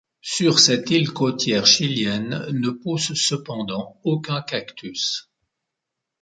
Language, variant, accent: French, Français d'Europe, Français de Suisse